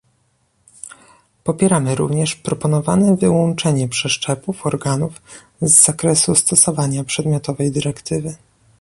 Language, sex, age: Polish, male, 19-29